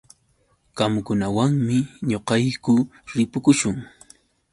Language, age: Yauyos Quechua, 30-39